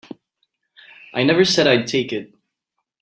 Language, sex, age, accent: English, male, 19-29, United States English